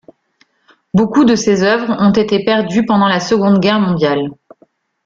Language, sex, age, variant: French, female, 40-49, Français de métropole